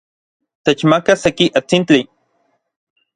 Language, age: Orizaba Nahuatl, 30-39